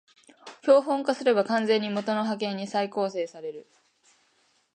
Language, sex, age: Japanese, female, 19-29